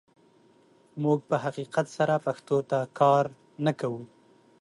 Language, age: Pashto, 30-39